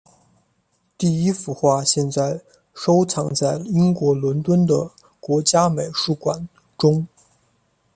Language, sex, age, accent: Chinese, male, 19-29, 出生地：湖北省